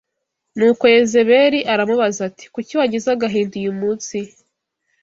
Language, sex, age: Kinyarwanda, female, 19-29